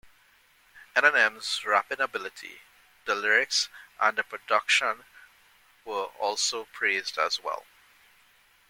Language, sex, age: English, male, 40-49